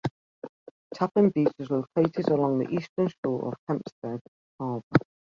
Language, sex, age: English, male, 50-59